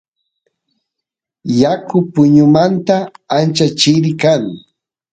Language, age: Santiago del Estero Quichua, 30-39